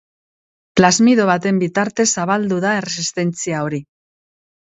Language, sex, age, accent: Basque, female, 50-59, Mendebalekoa (Araba, Bizkaia, Gipuzkoako mendebaleko herri batzuk)